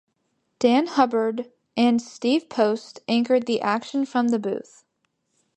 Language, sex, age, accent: English, female, under 19, United States English